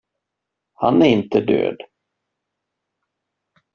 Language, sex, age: Swedish, male, 50-59